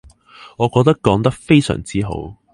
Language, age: Cantonese, 19-29